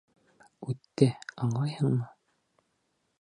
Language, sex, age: Bashkir, male, 30-39